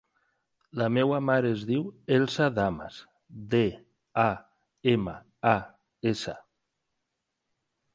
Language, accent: Catalan, valencià